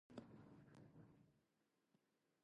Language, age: English, 19-29